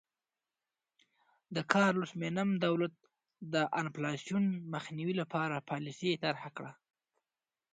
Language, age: Pashto, 19-29